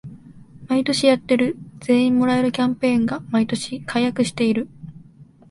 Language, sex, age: Japanese, female, 19-29